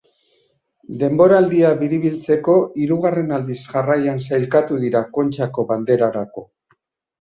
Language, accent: Basque, Mendebalekoa (Araba, Bizkaia, Gipuzkoako mendebaleko herri batzuk)